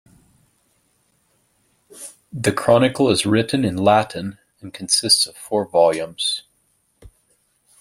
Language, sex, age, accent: English, male, 40-49, United States English